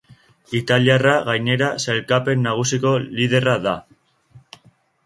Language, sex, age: Basque, male, under 19